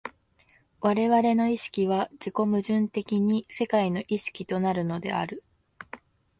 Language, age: Japanese, 19-29